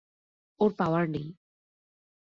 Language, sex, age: Bengali, female, 19-29